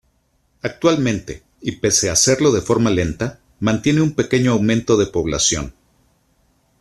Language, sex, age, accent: Spanish, male, 50-59, México